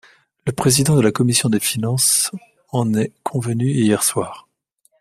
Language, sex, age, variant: French, male, 40-49, Français de métropole